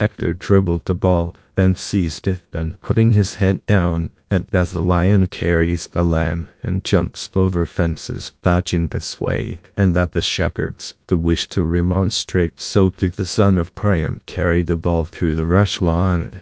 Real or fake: fake